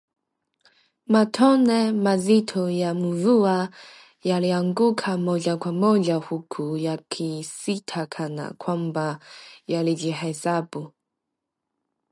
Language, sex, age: Swahili, female, 19-29